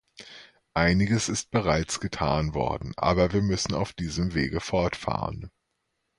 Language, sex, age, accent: German, male, 30-39, Deutschland Deutsch